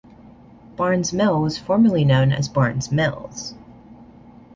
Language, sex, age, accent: English, male, under 19, United States English